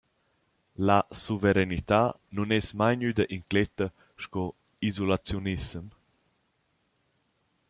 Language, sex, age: Romansh, male, 30-39